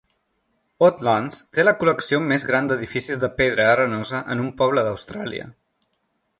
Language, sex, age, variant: Catalan, male, 19-29, Central